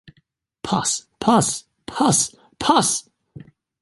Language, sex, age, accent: English, male, 19-29, Australian English